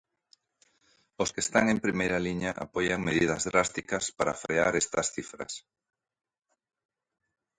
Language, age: Galician, 40-49